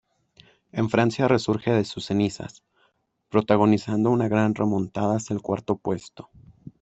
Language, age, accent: Spanish, under 19, México